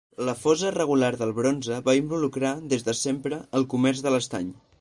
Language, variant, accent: Catalan, Central, central